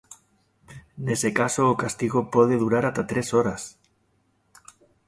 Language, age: Galician, 40-49